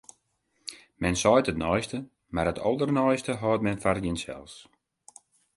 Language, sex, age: Western Frisian, male, 19-29